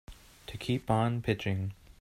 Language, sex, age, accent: English, male, 19-29, United States English